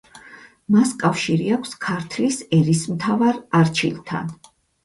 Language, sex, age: Georgian, female, 50-59